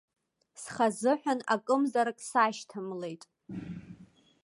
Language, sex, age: Abkhazian, female, 19-29